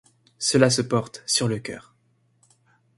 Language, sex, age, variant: French, male, 19-29, Français de métropole